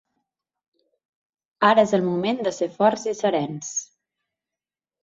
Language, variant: Catalan, Central